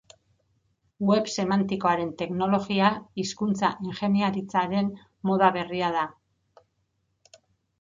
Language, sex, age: Basque, female, 50-59